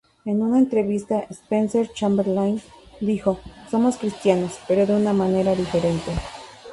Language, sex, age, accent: Spanish, female, 40-49, México